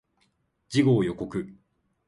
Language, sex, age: Japanese, male, 19-29